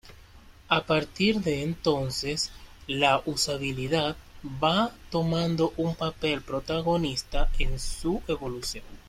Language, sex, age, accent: Spanish, male, 19-29, Caribe: Cuba, Venezuela, Puerto Rico, República Dominicana, Panamá, Colombia caribeña, México caribeño, Costa del golfo de México